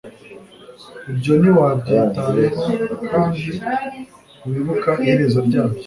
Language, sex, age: Kinyarwanda, male, 19-29